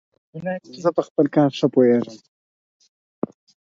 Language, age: Pashto, under 19